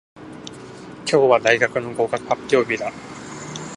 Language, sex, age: Japanese, male, 19-29